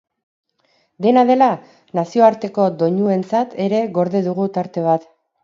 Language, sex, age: Basque, female, 30-39